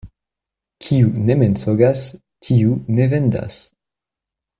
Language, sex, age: Esperanto, male, 19-29